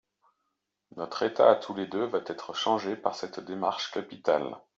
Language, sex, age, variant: French, male, 30-39, Français de métropole